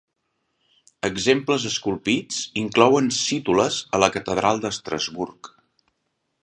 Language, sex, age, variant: Catalan, male, 50-59, Central